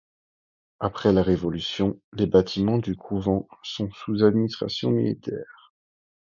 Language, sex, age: French, male, 19-29